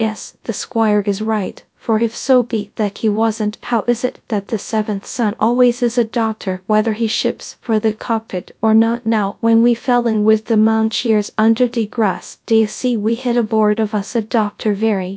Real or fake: fake